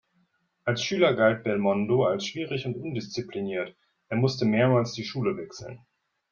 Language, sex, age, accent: German, male, 30-39, Deutschland Deutsch